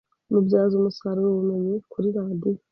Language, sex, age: Kinyarwanda, female, 30-39